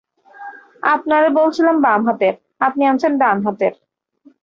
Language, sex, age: Bengali, female, 19-29